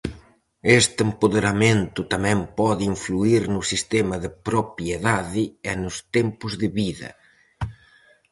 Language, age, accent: Galician, 50-59, Central (gheada)